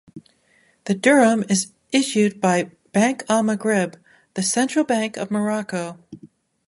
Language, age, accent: English, 40-49, United States English